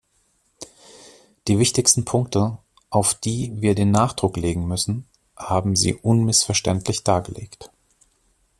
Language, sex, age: German, male, 40-49